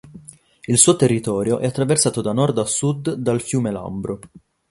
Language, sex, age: Italian, male, 19-29